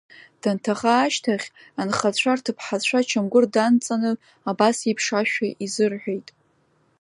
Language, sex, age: Abkhazian, female, under 19